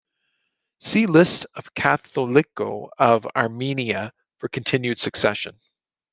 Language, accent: English, Canadian English